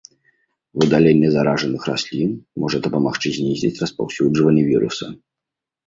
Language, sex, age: Belarusian, male, 19-29